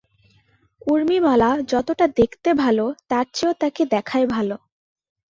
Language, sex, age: Bengali, female, 19-29